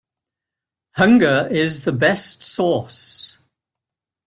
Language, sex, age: English, male, 80-89